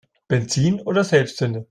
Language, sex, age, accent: German, male, 19-29, Österreichisches Deutsch